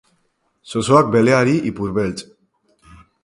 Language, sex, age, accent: Basque, female, 40-49, Mendebalekoa (Araba, Bizkaia, Gipuzkoako mendebaleko herri batzuk)